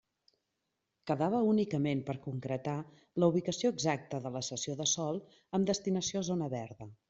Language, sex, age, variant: Catalan, female, 40-49, Central